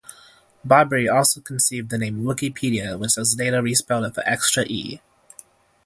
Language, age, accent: English, 19-29, United States English